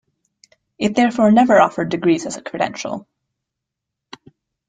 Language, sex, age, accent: English, female, 19-29, United States English